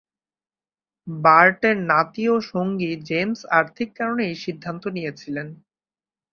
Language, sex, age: Bengali, male, 19-29